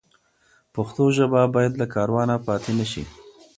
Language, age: Pashto, 30-39